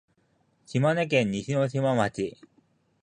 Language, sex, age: Japanese, male, 19-29